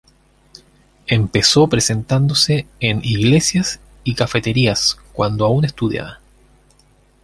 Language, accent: Spanish, Chileno: Chile, Cuyo